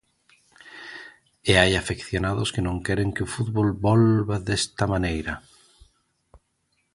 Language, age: Galician, 50-59